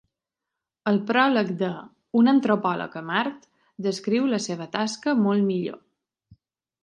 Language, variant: Catalan, Balear